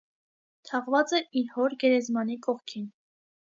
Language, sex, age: Armenian, female, 19-29